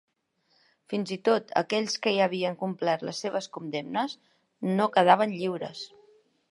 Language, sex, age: Catalan, female, 60-69